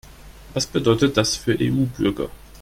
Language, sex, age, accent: German, male, under 19, Deutschland Deutsch